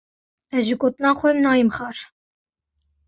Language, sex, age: Kurdish, female, 19-29